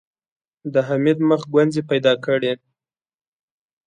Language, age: Pashto, 19-29